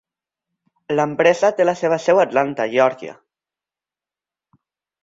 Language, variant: Catalan, Central